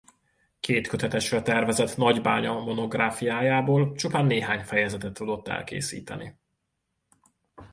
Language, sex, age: Hungarian, male, 30-39